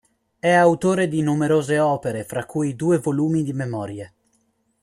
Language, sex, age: Italian, male, 19-29